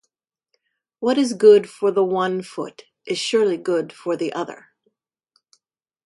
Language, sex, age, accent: English, female, 50-59, United States English